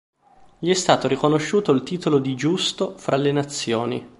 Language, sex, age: Italian, male, 19-29